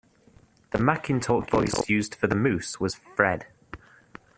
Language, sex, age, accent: English, male, 19-29, England English